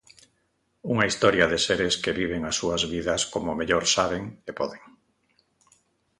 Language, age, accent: Galician, 50-59, Atlántico (seseo e gheada)